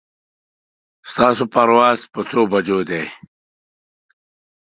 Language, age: Pashto, 50-59